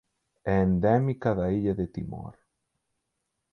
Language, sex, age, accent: Galician, male, 30-39, Atlántico (seseo e gheada)